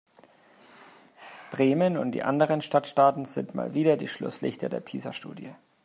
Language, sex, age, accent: German, male, 30-39, Deutschland Deutsch